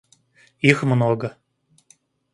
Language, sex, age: Russian, male, 30-39